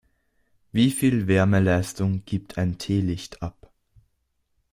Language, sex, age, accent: German, male, under 19, Österreichisches Deutsch